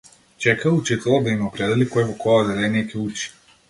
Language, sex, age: Macedonian, male, 19-29